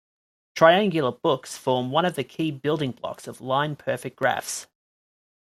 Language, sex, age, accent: English, male, 19-29, Australian English